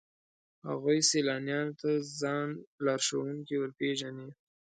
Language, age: Pashto, 19-29